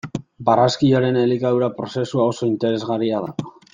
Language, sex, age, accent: Basque, male, 19-29, Mendebalekoa (Araba, Bizkaia, Gipuzkoako mendebaleko herri batzuk)